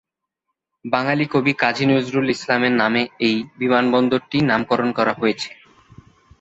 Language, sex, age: Bengali, male, under 19